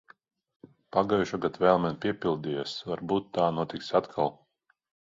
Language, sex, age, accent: Latvian, male, 40-49, Krievu